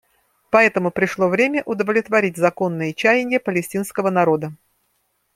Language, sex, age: Russian, female, 50-59